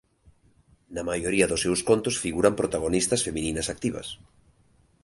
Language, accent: Galician, Normativo (estándar)